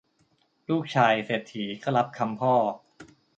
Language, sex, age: Thai, male, 30-39